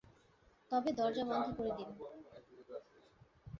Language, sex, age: Bengali, female, 19-29